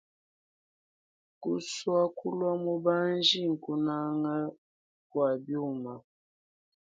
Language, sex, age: Luba-Lulua, female, 19-29